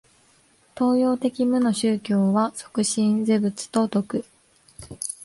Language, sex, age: Japanese, female, 19-29